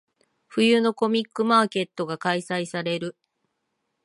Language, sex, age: Japanese, female, 50-59